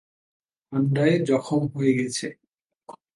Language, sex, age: Bengali, male, 19-29